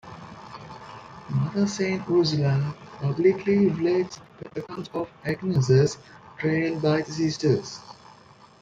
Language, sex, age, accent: English, male, 19-29, United States English